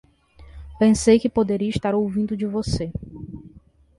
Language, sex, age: Portuguese, female, 19-29